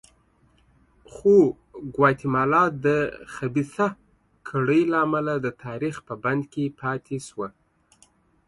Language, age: Pashto, 30-39